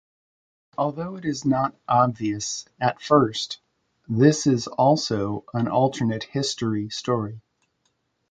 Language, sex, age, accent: English, male, 50-59, United States English